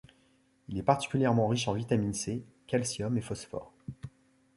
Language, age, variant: French, 40-49, Français de métropole